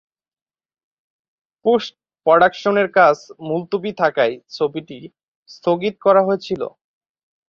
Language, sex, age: Bengali, male, 19-29